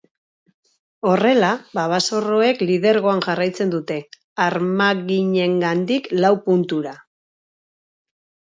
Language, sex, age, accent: Basque, female, 40-49, Mendebalekoa (Araba, Bizkaia, Gipuzkoako mendebaleko herri batzuk)